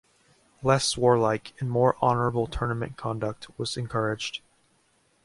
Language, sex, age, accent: English, male, 19-29, United States English